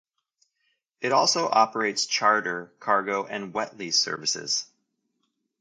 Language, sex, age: English, male, 30-39